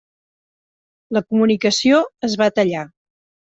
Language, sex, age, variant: Catalan, female, 60-69, Central